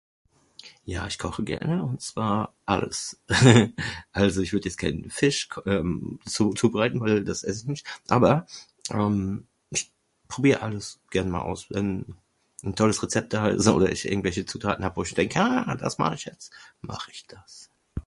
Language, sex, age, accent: German, male, 40-49, Deutschland Deutsch